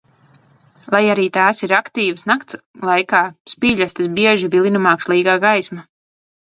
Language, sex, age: Latvian, female, 30-39